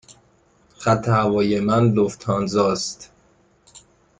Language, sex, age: Persian, male, 19-29